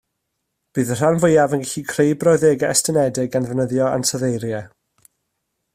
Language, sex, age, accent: Welsh, male, 30-39, Y Deyrnas Unedig Cymraeg